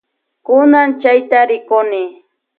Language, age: Loja Highland Quichua, 19-29